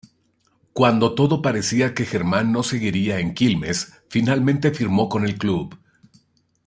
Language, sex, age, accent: Spanish, male, 40-49, México